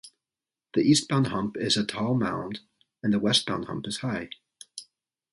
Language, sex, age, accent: English, male, 40-49, United States English